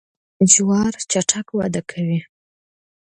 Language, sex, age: Pashto, female, 19-29